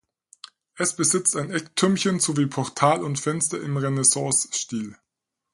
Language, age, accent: German, 40-49, Deutschland Deutsch